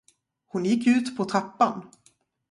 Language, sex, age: Swedish, female, 40-49